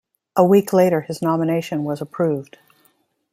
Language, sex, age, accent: English, female, 50-59, United States English